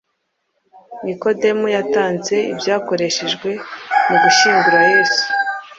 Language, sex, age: Kinyarwanda, female, 30-39